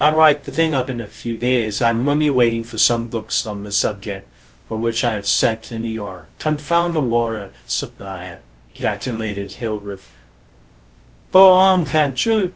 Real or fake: fake